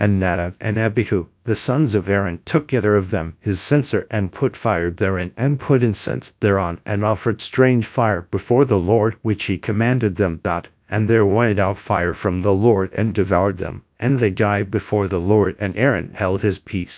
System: TTS, GradTTS